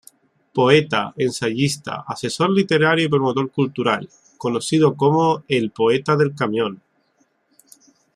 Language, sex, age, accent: Spanish, male, 30-39, España: Islas Canarias